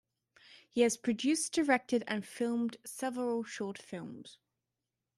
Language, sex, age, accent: English, female, 19-29, Australian English